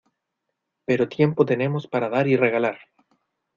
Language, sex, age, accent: Spanish, male, 19-29, Chileno: Chile, Cuyo